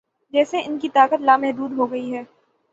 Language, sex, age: Urdu, female, 19-29